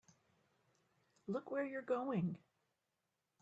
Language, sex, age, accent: English, female, 60-69, United States English